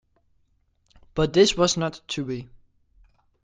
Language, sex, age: English, male, under 19